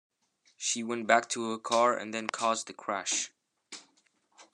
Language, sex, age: English, male, under 19